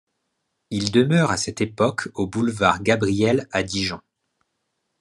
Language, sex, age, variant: French, male, 19-29, Français de métropole